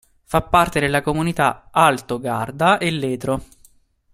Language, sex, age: Italian, male, 19-29